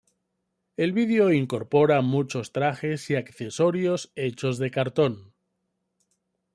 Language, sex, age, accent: Spanish, male, 40-49, España: Norte peninsular (Asturias, Castilla y León, Cantabria, País Vasco, Navarra, Aragón, La Rioja, Guadalajara, Cuenca)